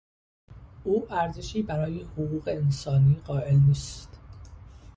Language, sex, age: Persian, male, 30-39